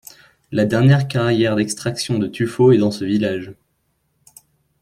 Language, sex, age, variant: French, male, under 19, Français de métropole